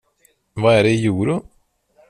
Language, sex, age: Swedish, male, 30-39